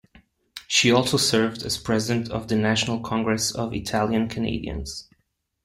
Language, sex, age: English, male, 30-39